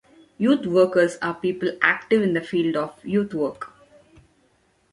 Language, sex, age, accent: English, female, 19-29, India and South Asia (India, Pakistan, Sri Lanka)